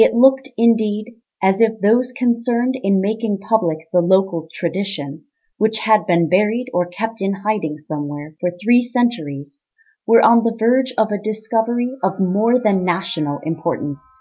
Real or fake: real